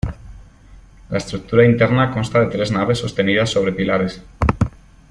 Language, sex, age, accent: Spanish, male, 19-29, España: Centro-Sur peninsular (Madrid, Toledo, Castilla-La Mancha)